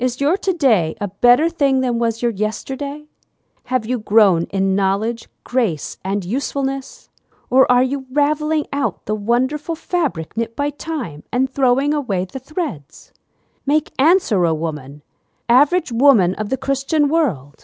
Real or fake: real